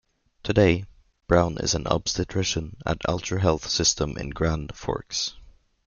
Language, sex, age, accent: English, male, 19-29, United States English